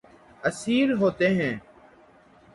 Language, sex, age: Urdu, male, 19-29